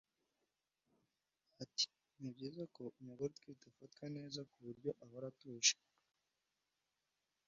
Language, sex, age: Kinyarwanda, male, under 19